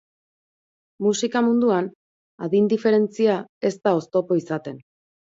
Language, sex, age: Basque, female, 40-49